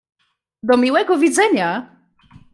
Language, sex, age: Polish, female, 19-29